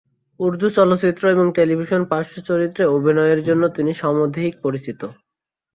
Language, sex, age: Bengali, male, 19-29